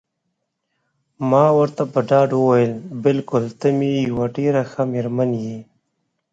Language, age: Pashto, 30-39